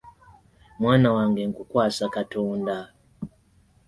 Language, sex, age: Ganda, male, 19-29